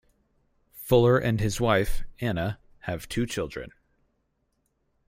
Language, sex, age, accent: English, male, 19-29, United States English